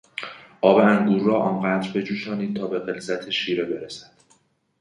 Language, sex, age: Persian, male, 19-29